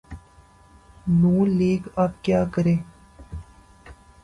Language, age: Urdu, 19-29